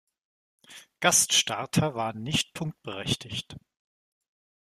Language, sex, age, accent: German, male, 30-39, Deutschland Deutsch